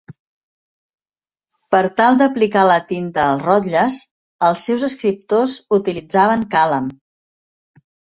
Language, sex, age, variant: Catalan, female, 50-59, Central